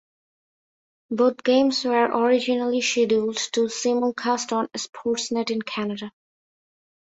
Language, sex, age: English, female, 19-29